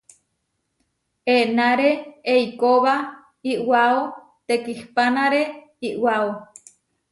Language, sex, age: Huarijio, female, 30-39